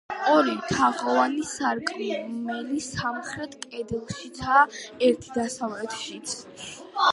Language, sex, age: Georgian, female, under 19